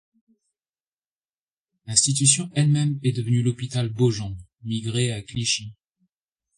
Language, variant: French, Français de métropole